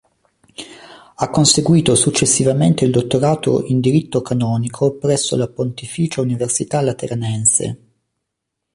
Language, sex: Italian, male